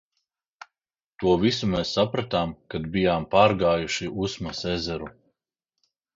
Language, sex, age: Latvian, male, 40-49